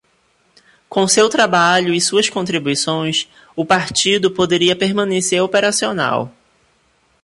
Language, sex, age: Portuguese, male, 30-39